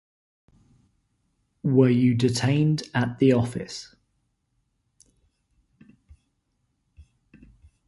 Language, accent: English, England English